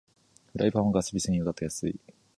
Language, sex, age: Japanese, male, 19-29